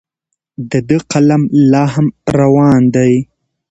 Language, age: Pashto, 19-29